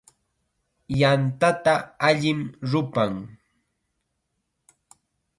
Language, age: Chiquián Ancash Quechua, 19-29